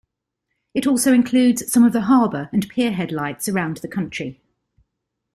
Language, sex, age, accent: English, female, 40-49, England English